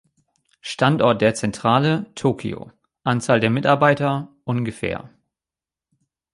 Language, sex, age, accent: German, male, 30-39, Deutschland Deutsch